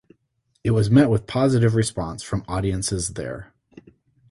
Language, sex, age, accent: English, male, 30-39, United States English